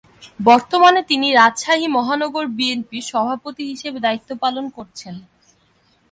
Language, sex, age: Bengali, female, under 19